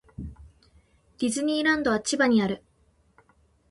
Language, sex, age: Japanese, female, 19-29